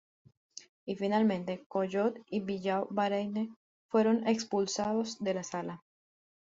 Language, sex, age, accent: Spanish, female, 19-29, Andino-Pacífico: Colombia, Perú, Ecuador, oeste de Bolivia y Venezuela andina